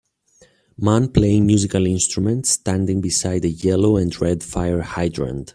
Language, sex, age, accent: English, male, 40-49, United States English